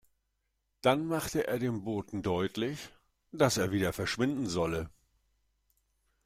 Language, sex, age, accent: German, male, 60-69, Deutschland Deutsch